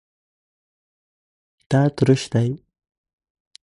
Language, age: Pashto, 30-39